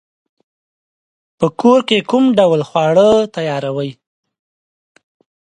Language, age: Pashto, 19-29